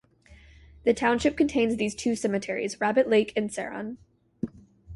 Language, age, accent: English, 19-29, United States English